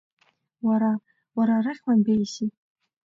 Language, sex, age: Abkhazian, female, under 19